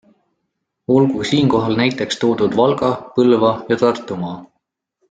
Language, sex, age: Estonian, male, 19-29